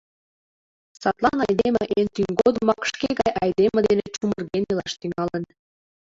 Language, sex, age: Mari, female, 19-29